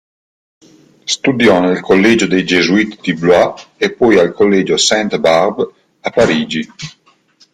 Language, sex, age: Italian, male, 40-49